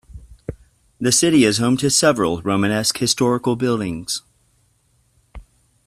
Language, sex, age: English, male, 40-49